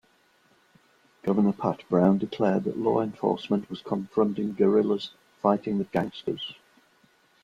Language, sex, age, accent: English, male, 60-69, England English